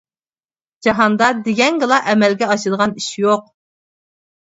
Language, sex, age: Uyghur, female, 30-39